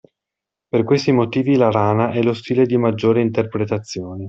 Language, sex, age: Italian, male, 40-49